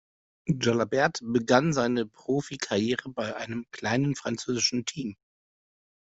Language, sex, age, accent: German, male, 40-49, Deutschland Deutsch